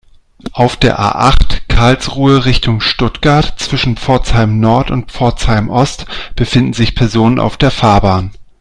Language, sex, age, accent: German, male, 40-49, Deutschland Deutsch